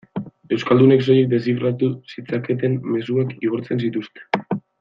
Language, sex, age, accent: Basque, male, 19-29, Erdialdekoa edo Nafarra (Gipuzkoa, Nafarroa)